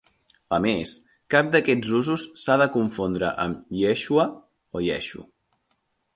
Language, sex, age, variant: Catalan, male, 30-39, Central